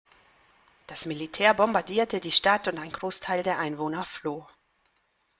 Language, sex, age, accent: German, female, 40-49, Deutschland Deutsch